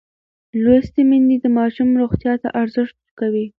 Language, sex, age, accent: Pashto, female, under 19, کندهاری لهجه